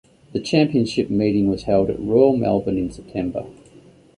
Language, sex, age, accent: English, male, 40-49, Australian English